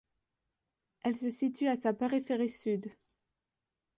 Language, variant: French, Français de métropole